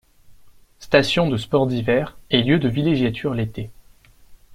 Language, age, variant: French, 19-29, Français de métropole